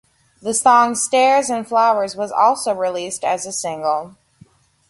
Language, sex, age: English, female, 19-29